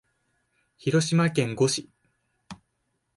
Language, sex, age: Japanese, male, 19-29